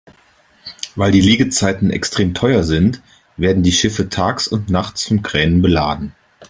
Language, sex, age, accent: German, male, 40-49, Deutschland Deutsch